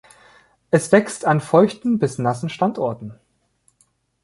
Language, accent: German, Deutschland Deutsch